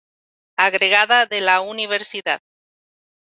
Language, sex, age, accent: Spanish, female, 50-59, América central